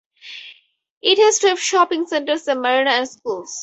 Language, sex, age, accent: English, female, 19-29, United States English